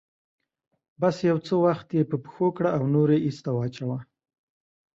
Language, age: Pashto, 30-39